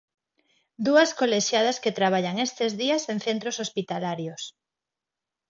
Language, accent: Galician, Neofalante